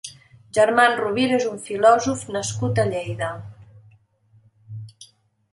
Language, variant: Catalan, Central